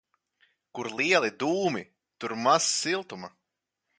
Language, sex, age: Latvian, male, 19-29